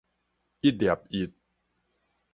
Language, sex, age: Min Nan Chinese, male, 30-39